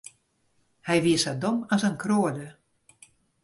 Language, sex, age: Western Frisian, female, 60-69